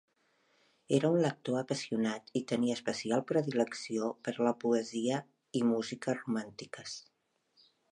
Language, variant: Catalan, Central